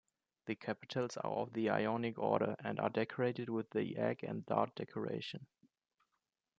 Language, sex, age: English, male, 19-29